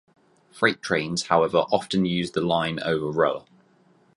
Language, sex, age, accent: English, male, 19-29, England English